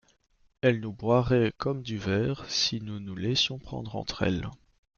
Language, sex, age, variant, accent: French, male, 19-29, Français d'Europe, Français de Belgique